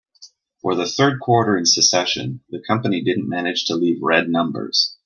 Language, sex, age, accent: English, male, 30-39, Canadian English